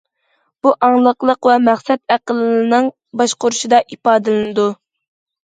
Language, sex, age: Uyghur, female, under 19